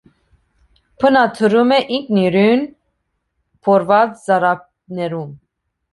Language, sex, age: Armenian, female, 30-39